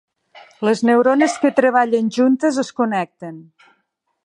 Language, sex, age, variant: Catalan, female, 50-59, Nord-Occidental